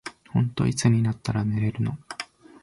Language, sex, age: Japanese, male, 19-29